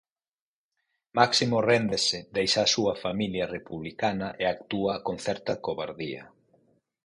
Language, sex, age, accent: Galician, male, 50-59, Normativo (estándar)